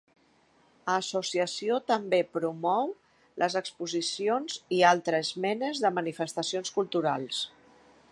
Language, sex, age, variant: Catalan, female, 50-59, Central